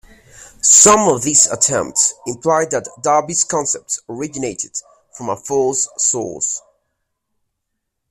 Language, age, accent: English, 19-29, England English